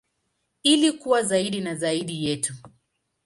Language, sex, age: Swahili, female, 30-39